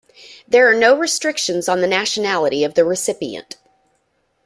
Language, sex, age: English, female, 30-39